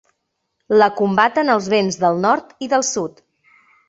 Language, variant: Catalan, Central